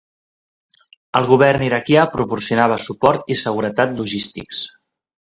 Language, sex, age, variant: Catalan, male, 19-29, Central